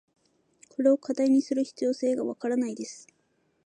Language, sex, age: Japanese, female, 19-29